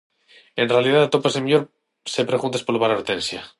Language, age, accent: Galician, 30-39, Central (gheada); Normativo (estándar); Neofalante